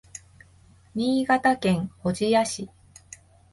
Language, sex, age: Japanese, female, 30-39